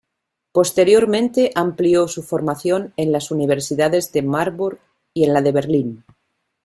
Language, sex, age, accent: Spanish, female, 50-59, España: Norte peninsular (Asturias, Castilla y León, Cantabria, País Vasco, Navarra, Aragón, La Rioja, Guadalajara, Cuenca)